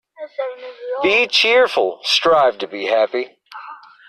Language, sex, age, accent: English, male, 30-39, United States English